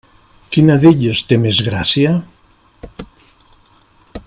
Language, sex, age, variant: Catalan, male, 50-59, Central